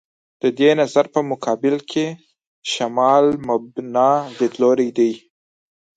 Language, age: Pashto, 19-29